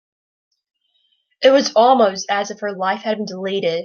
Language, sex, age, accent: English, female, under 19, United States English